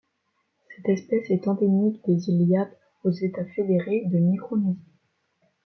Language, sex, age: French, female, under 19